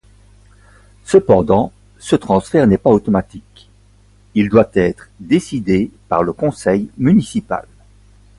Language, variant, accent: French, Français d'Europe, Français de Belgique